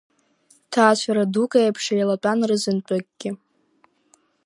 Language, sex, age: Abkhazian, female, under 19